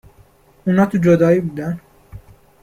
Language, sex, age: Persian, male, under 19